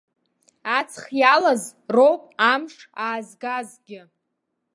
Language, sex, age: Abkhazian, female, under 19